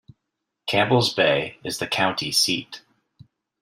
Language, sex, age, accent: English, male, 30-39, United States English